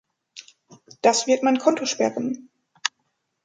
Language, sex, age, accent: German, female, 30-39, Deutschland Deutsch